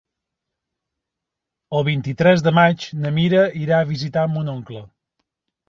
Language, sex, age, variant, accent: Catalan, male, 30-39, Central, Empordanès